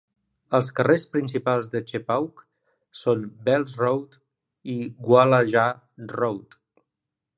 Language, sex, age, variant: Catalan, male, 40-49, Central